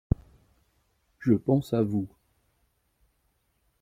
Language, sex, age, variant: French, male, 50-59, Français de métropole